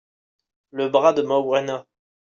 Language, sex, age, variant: French, male, 19-29, Français de métropole